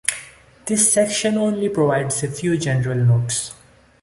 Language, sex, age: English, male, 19-29